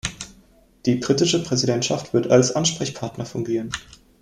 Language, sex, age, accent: German, male, 19-29, Deutschland Deutsch